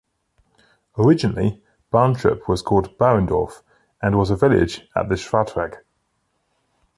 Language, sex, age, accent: English, male, 30-39, England English